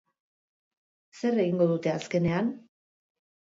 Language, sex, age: Basque, female, 50-59